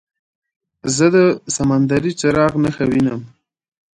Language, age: Pashto, 19-29